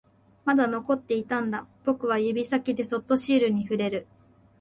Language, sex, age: Japanese, female, 19-29